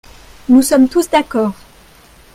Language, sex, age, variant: French, female, 19-29, Français de métropole